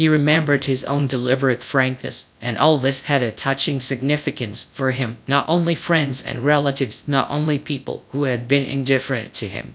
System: TTS, GradTTS